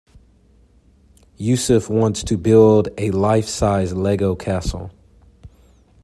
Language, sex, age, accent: English, male, 19-29, United States English